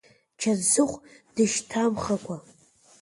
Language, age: Abkhazian, under 19